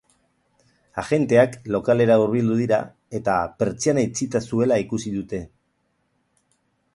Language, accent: Basque, Mendebalekoa (Araba, Bizkaia, Gipuzkoako mendebaleko herri batzuk)